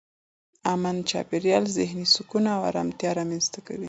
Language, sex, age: Pashto, female, 19-29